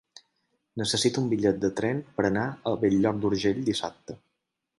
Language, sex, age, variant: Catalan, male, 19-29, Balear